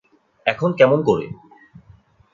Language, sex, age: Bengali, male, 19-29